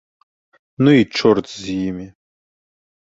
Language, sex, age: Belarusian, male, 19-29